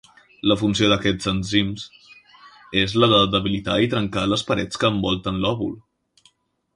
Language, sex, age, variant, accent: Catalan, male, under 19, Central, central; valencià